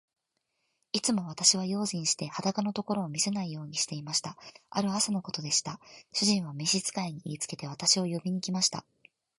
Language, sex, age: Japanese, female, 19-29